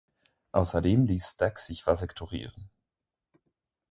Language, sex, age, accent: German, male, 19-29, Schweizerdeutsch